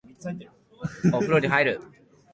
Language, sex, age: Japanese, male, under 19